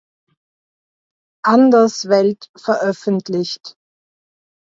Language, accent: German, Österreichisches Deutsch